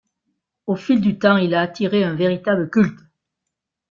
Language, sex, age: French, female, 60-69